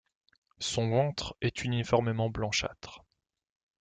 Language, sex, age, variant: French, male, 19-29, Français de métropole